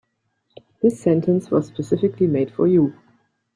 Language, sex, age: English, female, 40-49